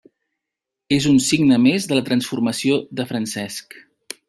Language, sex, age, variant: Catalan, male, 40-49, Central